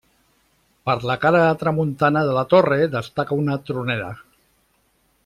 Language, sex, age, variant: Catalan, male, 60-69, Central